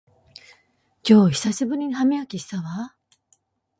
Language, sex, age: Japanese, female, 50-59